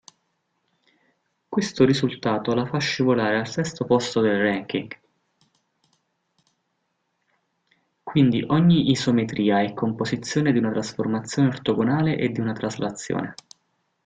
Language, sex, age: Italian, male, 19-29